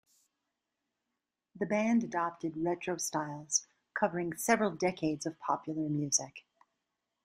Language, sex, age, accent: English, female, 40-49, United States English